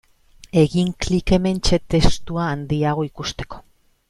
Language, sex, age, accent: Basque, female, 40-49, Mendebalekoa (Araba, Bizkaia, Gipuzkoako mendebaleko herri batzuk)